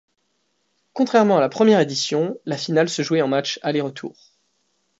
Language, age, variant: French, 19-29, Français de métropole